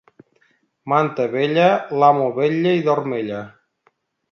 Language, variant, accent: Catalan, Nord-Occidental, nord-occidental